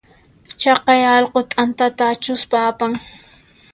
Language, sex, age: Puno Quechua, female, 19-29